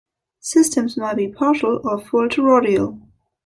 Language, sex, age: English, female, 19-29